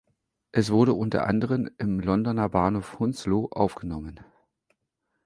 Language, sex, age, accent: German, male, 40-49, Deutschland Deutsch